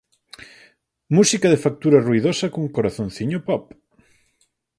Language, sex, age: Galician, male, 30-39